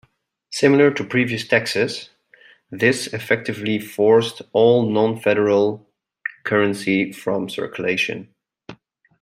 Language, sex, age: English, male, 30-39